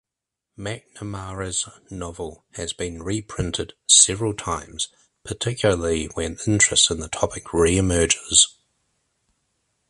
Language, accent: English, New Zealand English